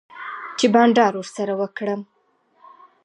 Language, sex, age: Pashto, female, 30-39